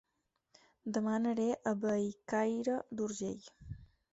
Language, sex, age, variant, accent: Catalan, female, 19-29, Balear, menorquí